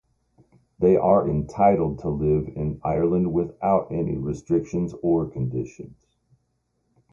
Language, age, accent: English, 50-59, United States English